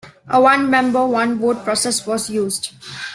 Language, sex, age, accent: English, female, 19-29, India and South Asia (India, Pakistan, Sri Lanka)